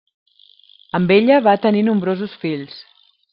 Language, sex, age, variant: Catalan, female, 40-49, Central